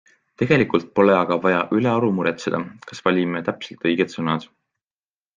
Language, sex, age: Estonian, male, 19-29